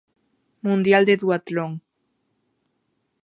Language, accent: Galician, Atlántico (seseo e gheada); Normativo (estándar)